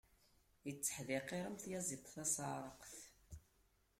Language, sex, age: Kabyle, female, 80-89